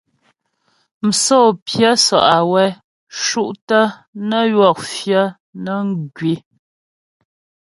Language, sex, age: Ghomala, female, 30-39